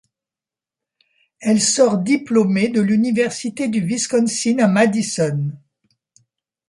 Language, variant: French, Français de métropole